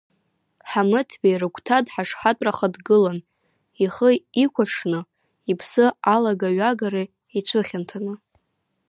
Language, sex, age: Abkhazian, female, under 19